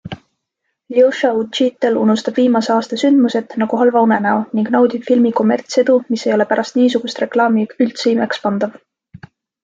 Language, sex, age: Estonian, female, 19-29